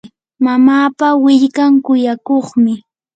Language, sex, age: Yanahuanca Pasco Quechua, female, 19-29